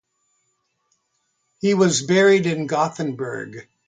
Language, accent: English, United States English